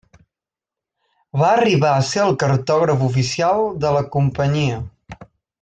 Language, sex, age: Catalan, male, under 19